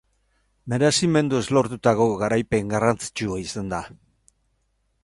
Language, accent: Basque, Mendebalekoa (Araba, Bizkaia, Gipuzkoako mendebaleko herri batzuk)